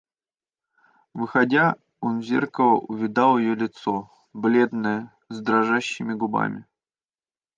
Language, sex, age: Russian, male, 30-39